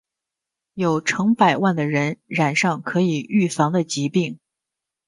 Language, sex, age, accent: Chinese, male, 19-29, 出生地：北京市